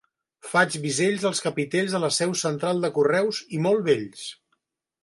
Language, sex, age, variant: Catalan, male, 50-59, Central